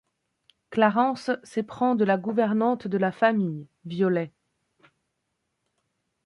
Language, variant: French, Français de métropole